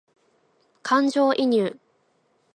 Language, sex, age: Japanese, female, 19-29